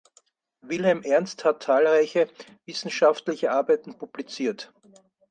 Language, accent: German, Österreichisches Deutsch